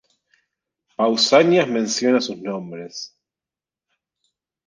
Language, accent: Spanish, Rioplatense: Argentina, Uruguay, este de Bolivia, Paraguay